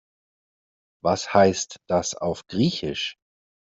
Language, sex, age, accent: German, male, 30-39, Deutschland Deutsch